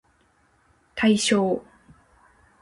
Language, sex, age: Japanese, female, 19-29